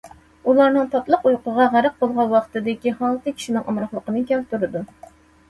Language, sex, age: Uyghur, female, 30-39